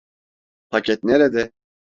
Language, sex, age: Turkish, male, 19-29